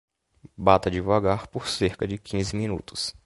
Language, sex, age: Portuguese, male, under 19